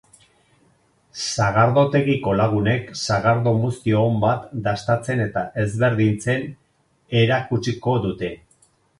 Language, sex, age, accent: Basque, male, 60-69, Erdialdekoa edo Nafarra (Gipuzkoa, Nafarroa)